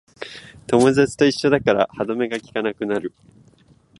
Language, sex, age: Japanese, male, 19-29